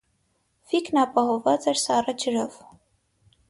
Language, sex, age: Armenian, female, under 19